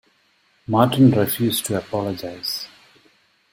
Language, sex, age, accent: English, male, 30-39, India and South Asia (India, Pakistan, Sri Lanka)